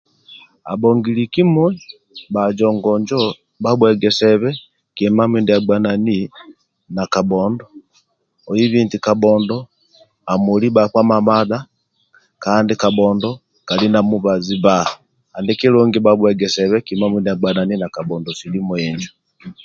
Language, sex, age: Amba (Uganda), male, 50-59